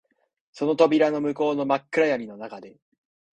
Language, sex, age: Japanese, male, 19-29